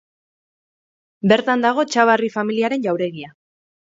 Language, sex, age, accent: Basque, female, 30-39, Mendebalekoa (Araba, Bizkaia, Gipuzkoako mendebaleko herri batzuk)